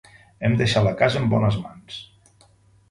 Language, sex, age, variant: Catalan, male, 50-59, Central